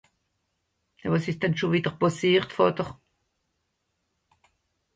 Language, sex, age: Swiss German, female, 60-69